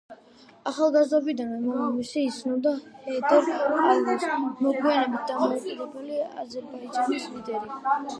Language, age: Georgian, under 19